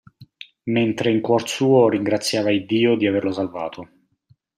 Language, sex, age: Italian, male, 40-49